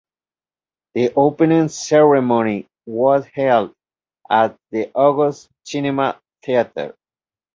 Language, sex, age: English, male, 30-39